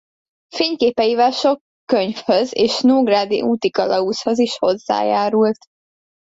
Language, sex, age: Hungarian, female, under 19